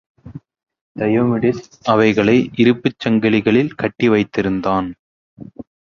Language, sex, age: Tamil, male, 19-29